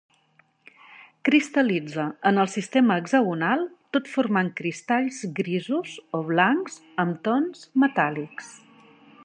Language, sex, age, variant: Catalan, female, 50-59, Central